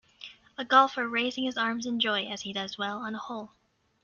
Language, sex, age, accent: English, female, 19-29, United States English